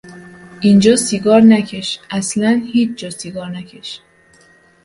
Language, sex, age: Persian, female, 19-29